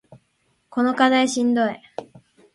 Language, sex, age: Japanese, female, 19-29